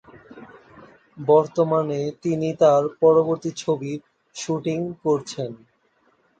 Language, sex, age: Bengali, male, 19-29